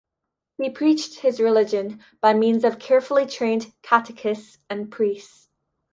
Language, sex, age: English, female, under 19